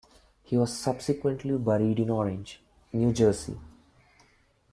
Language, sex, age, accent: English, male, 19-29, India and South Asia (India, Pakistan, Sri Lanka)